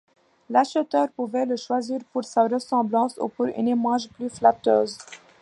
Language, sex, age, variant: French, female, 19-29, Français de métropole